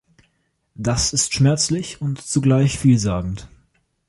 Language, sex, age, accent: German, male, under 19, Deutschland Deutsch